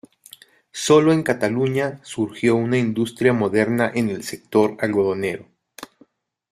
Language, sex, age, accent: Spanish, male, 30-39, México